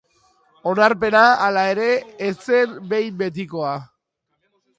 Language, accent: Basque, Mendebalekoa (Araba, Bizkaia, Gipuzkoako mendebaleko herri batzuk)